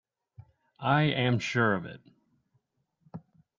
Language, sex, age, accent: English, male, 19-29, United States English